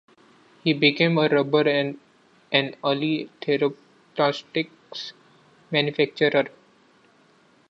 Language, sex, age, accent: English, male, 19-29, India and South Asia (India, Pakistan, Sri Lanka)